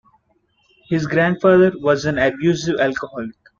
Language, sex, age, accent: English, male, 19-29, India and South Asia (India, Pakistan, Sri Lanka)